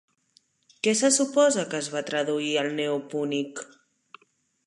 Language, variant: Catalan, Central